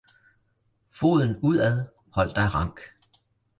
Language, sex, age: Danish, male, 40-49